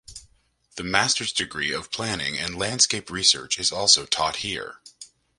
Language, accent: English, United States English